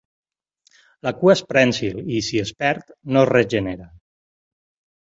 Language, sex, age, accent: Catalan, male, 50-59, valencià